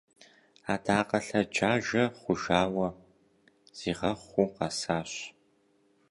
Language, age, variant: Kabardian, 19-29, Адыгэбзэ (Къэбэрдей, Кирил, псоми зэдай)